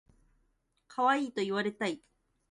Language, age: Japanese, 19-29